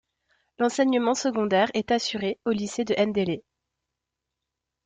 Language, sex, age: French, female, 19-29